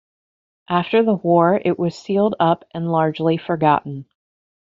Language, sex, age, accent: English, female, 40-49, United States English